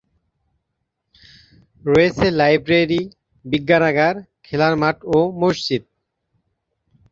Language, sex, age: Bengali, male, 30-39